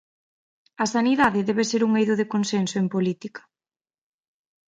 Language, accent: Galician, Atlántico (seseo e gheada)